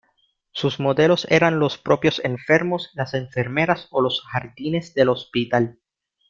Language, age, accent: Spanish, 90+, Caribe: Cuba, Venezuela, Puerto Rico, República Dominicana, Panamá, Colombia caribeña, México caribeño, Costa del golfo de México